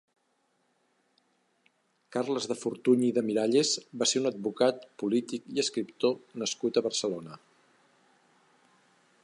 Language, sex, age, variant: Catalan, male, 50-59, Central